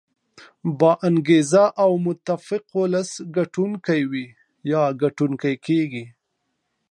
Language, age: Pashto, 19-29